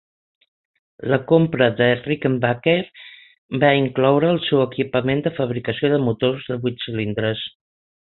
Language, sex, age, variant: Catalan, female, 60-69, Central